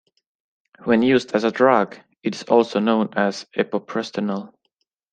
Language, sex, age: English, male, 19-29